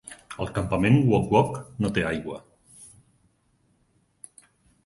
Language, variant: Catalan, Central